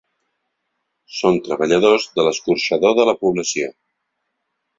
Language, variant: Catalan, Central